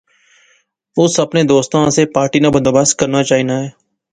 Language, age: Pahari-Potwari, 19-29